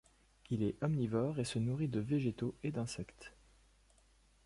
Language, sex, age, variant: French, male, 40-49, Français de métropole